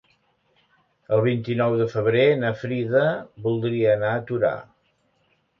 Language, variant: Catalan, Central